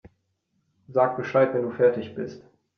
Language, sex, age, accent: German, male, 30-39, Deutschland Deutsch